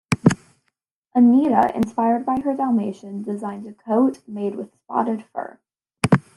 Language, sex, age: English, female, under 19